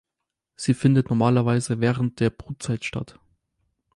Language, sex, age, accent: German, male, 19-29, Deutschland Deutsch